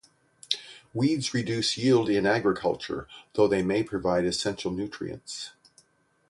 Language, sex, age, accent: English, male, 60-69, United States English